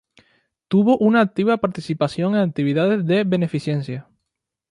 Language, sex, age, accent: Spanish, male, 19-29, España: Islas Canarias